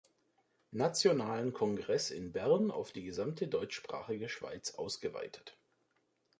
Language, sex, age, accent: German, male, 30-39, Deutschland Deutsch